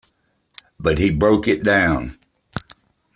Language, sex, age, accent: English, male, 50-59, United States English